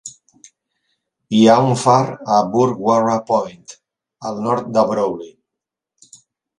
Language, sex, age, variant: Catalan, male, 50-59, Central